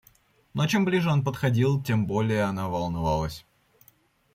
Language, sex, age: Russian, male, under 19